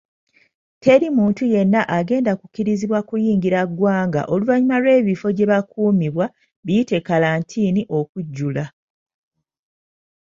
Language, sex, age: Ganda, female, 30-39